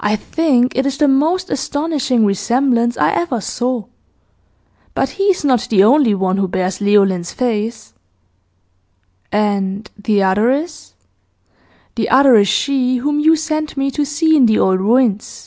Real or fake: real